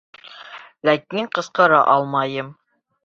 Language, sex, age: Bashkir, male, under 19